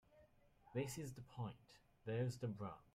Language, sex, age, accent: English, male, under 19, England English